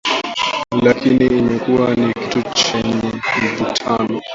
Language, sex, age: Swahili, male, under 19